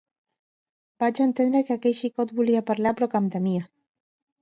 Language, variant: Catalan, Central